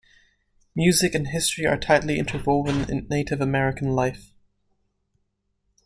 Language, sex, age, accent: English, male, 19-29, United States English